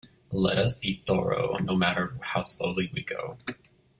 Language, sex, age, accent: English, male, 19-29, United States English